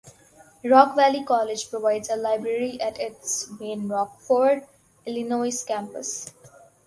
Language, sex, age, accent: English, female, under 19, India and South Asia (India, Pakistan, Sri Lanka)